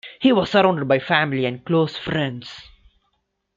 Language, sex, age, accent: English, male, 19-29, India and South Asia (India, Pakistan, Sri Lanka)